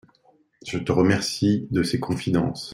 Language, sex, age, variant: French, male, 40-49, Français de métropole